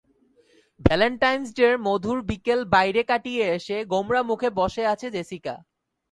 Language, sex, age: Bengali, male, 19-29